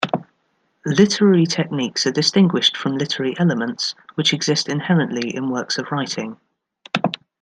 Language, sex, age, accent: English, female, 30-39, England English